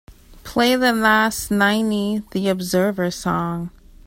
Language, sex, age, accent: English, female, 19-29, United States English